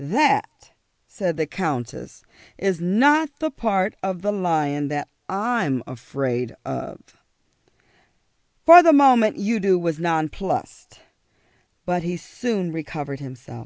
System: none